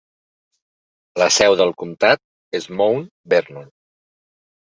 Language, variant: Catalan, Septentrional